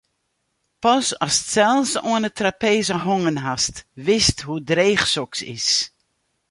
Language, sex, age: Western Frisian, female, 60-69